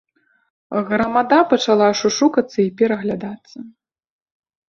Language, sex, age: Belarusian, female, 30-39